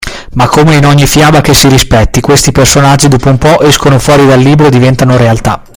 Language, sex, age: Italian, male, 30-39